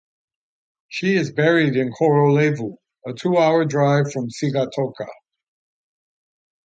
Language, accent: English, United States English